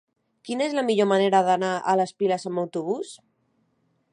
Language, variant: Catalan, Central